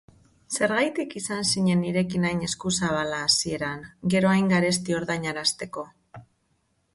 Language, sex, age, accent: Basque, female, 30-39, Mendebalekoa (Araba, Bizkaia, Gipuzkoako mendebaleko herri batzuk)